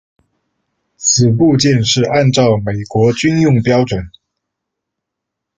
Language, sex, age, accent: Chinese, male, 19-29, 出生地：四川省